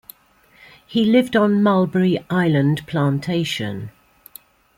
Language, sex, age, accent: English, female, 70-79, England English